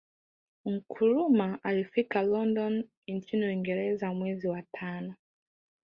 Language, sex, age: Swahili, female, 19-29